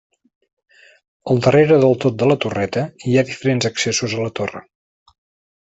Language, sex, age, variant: Catalan, male, 50-59, Central